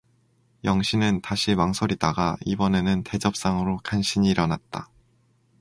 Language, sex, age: Korean, male, 19-29